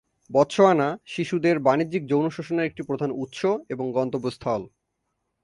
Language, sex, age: Bengali, male, 19-29